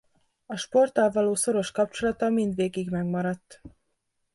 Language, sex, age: Hungarian, female, 19-29